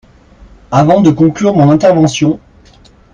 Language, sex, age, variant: French, male, 30-39, Français de métropole